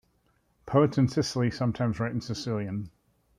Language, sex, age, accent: English, male, 40-49, United States English